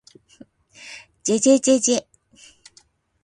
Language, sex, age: Japanese, female, 40-49